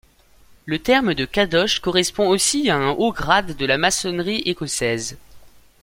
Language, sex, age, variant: French, male, under 19, Français de métropole